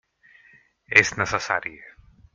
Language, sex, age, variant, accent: Catalan, male, 50-59, Central, central